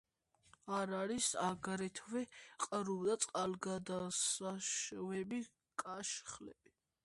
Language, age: Georgian, 90+